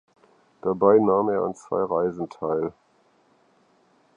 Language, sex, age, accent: German, male, 50-59, Deutschland Deutsch